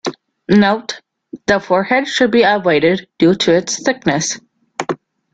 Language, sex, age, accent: English, male, under 19, United States English